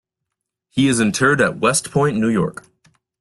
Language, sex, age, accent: English, male, 19-29, United States English